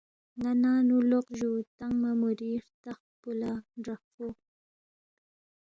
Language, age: Balti, 19-29